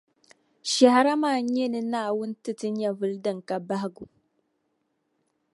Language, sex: Dagbani, female